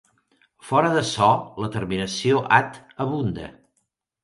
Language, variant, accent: Catalan, Central, tarragoní